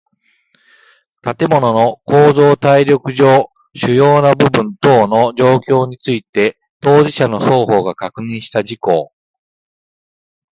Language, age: Japanese, 50-59